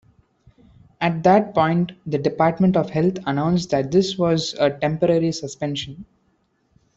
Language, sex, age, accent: English, male, 19-29, India and South Asia (India, Pakistan, Sri Lanka)